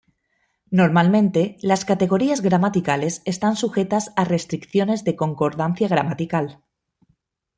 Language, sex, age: Spanish, female, 30-39